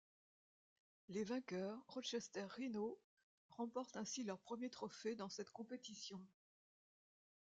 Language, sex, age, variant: French, female, 70-79, Français de métropole